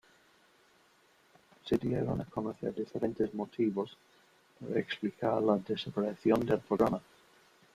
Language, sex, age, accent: Spanish, male, 60-69, España: Norte peninsular (Asturias, Castilla y León, Cantabria, País Vasco, Navarra, Aragón, La Rioja, Guadalajara, Cuenca)